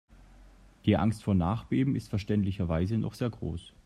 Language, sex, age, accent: German, male, 30-39, Deutschland Deutsch